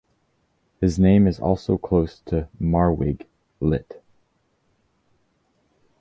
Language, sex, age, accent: English, male, 19-29, Canadian English